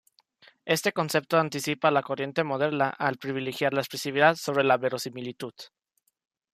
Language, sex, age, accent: Spanish, male, under 19, México